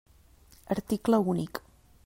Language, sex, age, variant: Catalan, female, 30-39, Central